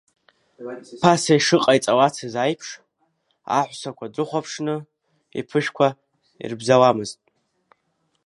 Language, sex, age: Abkhazian, female, 30-39